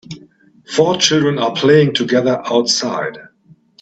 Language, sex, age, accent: English, male, 50-59, England English